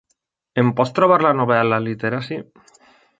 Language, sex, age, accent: Catalan, male, 19-29, valencià